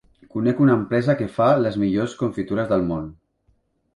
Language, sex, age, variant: Catalan, male, 40-49, Central